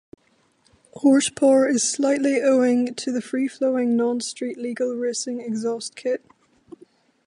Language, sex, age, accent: English, female, under 19, Irish English